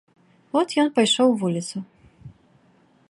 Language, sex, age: Belarusian, female, 19-29